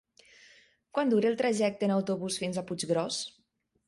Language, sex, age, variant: Catalan, female, 30-39, Nord-Occidental